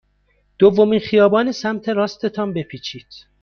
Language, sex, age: Persian, male, 30-39